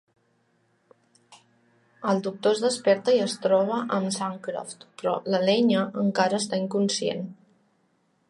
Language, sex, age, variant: Catalan, female, 30-39, Central